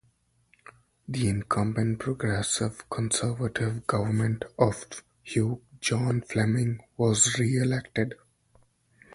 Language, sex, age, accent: English, male, 19-29, India and South Asia (India, Pakistan, Sri Lanka)